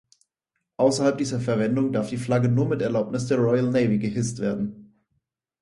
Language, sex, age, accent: German, male, 19-29, Deutschland Deutsch